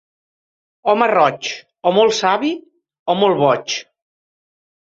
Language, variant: Catalan, Central